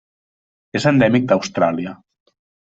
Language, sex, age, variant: Catalan, male, 30-39, Central